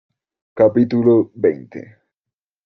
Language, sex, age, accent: Spanish, male, under 19, Andino-Pacífico: Colombia, Perú, Ecuador, oeste de Bolivia y Venezuela andina